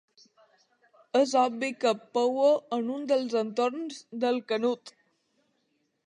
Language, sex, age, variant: Catalan, female, under 19, Balear